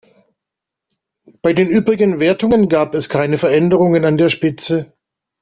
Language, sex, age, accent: German, male, 50-59, Deutschland Deutsch